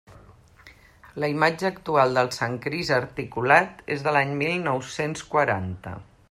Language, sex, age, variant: Catalan, female, 50-59, Central